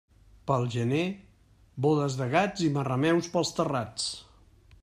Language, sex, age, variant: Catalan, male, 50-59, Central